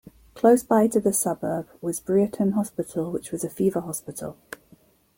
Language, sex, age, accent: English, female, 40-49, England English